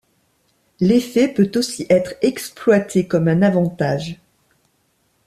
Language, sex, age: French, female, 40-49